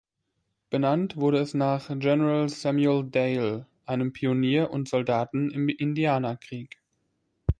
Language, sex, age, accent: German, male, 19-29, Deutschland Deutsch